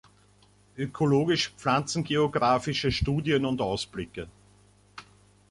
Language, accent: German, Österreichisches Deutsch